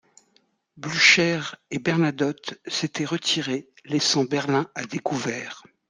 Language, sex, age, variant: French, female, 50-59, Français de métropole